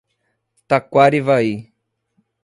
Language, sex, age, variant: Portuguese, male, 40-49, Portuguese (Brasil)